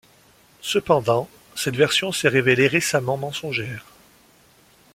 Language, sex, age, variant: French, male, 40-49, Français de métropole